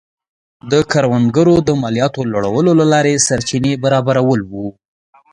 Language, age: Pashto, 19-29